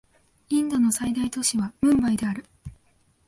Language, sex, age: Japanese, female, 19-29